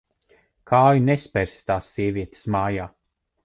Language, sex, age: Latvian, male, 30-39